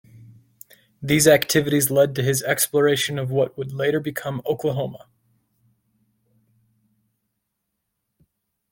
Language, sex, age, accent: English, male, 19-29, United States English